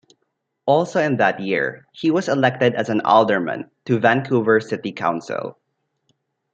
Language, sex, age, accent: English, male, 19-29, Filipino